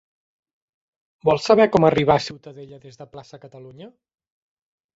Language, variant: Catalan, Central